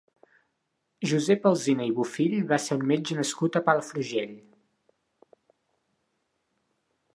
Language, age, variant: Catalan, 19-29, Central